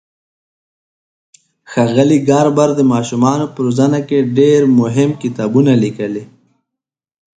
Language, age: Pashto, 19-29